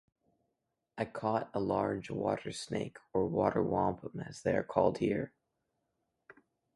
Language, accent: English, United States English